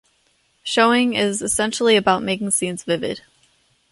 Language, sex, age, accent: English, female, 19-29, United States English